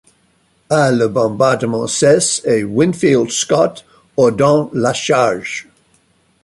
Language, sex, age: French, male, 60-69